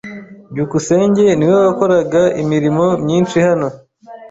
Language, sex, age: Kinyarwanda, male, 30-39